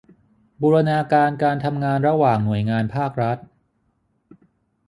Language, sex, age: Thai, male, 40-49